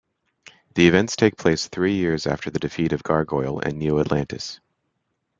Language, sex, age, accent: English, male, 30-39, United States English